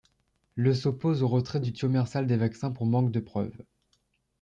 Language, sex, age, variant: French, male, under 19, Français de métropole